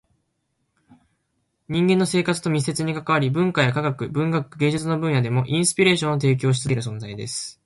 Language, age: Japanese, 19-29